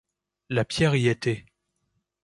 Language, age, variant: French, 40-49, Français de métropole